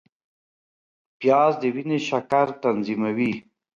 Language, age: Pashto, 30-39